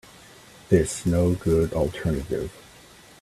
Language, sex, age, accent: English, male, 40-49, United States English